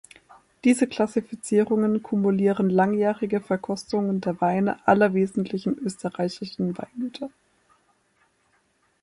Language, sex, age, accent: German, female, 19-29, Deutschland Deutsch